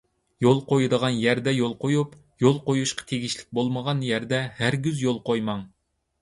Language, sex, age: Uyghur, male, 30-39